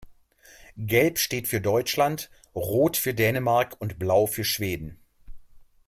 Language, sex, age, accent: German, male, 40-49, Deutschland Deutsch